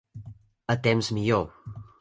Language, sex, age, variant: Catalan, male, under 19, Central